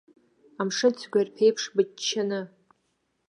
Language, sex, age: Abkhazian, female, under 19